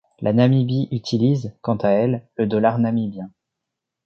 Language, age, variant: French, 19-29, Français de métropole